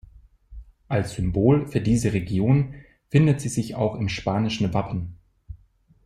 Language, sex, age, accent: German, male, 30-39, Deutschland Deutsch